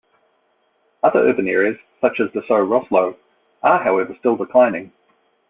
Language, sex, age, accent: English, male, 40-49, New Zealand English